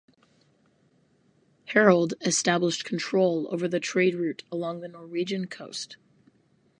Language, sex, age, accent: English, female, 19-29, United States English